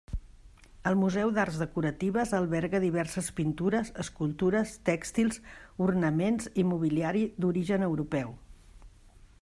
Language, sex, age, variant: Catalan, female, 50-59, Central